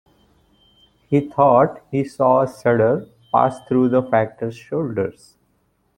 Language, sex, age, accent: English, male, 19-29, India and South Asia (India, Pakistan, Sri Lanka)